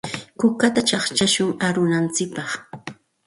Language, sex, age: Santa Ana de Tusi Pasco Quechua, female, 40-49